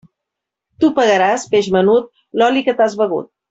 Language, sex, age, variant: Catalan, female, 40-49, Central